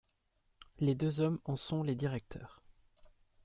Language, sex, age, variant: French, male, 30-39, Français de métropole